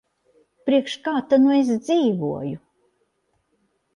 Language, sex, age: Latvian, female, 60-69